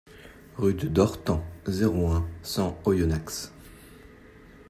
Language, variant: French, Français de métropole